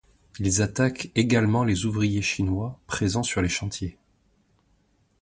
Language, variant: French, Français de métropole